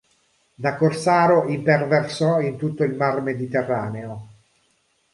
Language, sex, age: Italian, male, 40-49